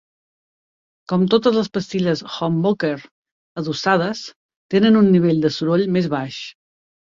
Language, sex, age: Catalan, female, 60-69